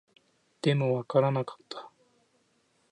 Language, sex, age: Japanese, male, 19-29